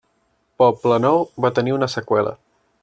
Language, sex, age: Catalan, male, 19-29